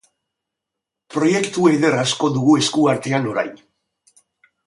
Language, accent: Basque, Mendebalekoa (Araba, Bizkaia, Gipuzkoako mendebaleko herri batzuk)